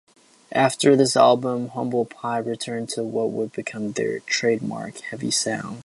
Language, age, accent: English, under 19, United States English